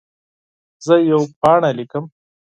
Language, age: Pashto, 19-29